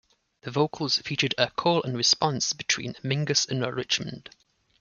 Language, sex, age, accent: English, male, 30-39, England English